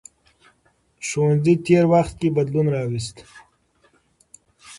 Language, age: Pashto, under 19